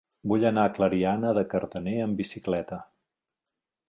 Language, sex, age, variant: Catalan, male, 40-49, Central